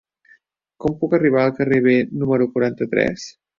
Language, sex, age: Catalan, male, 30-39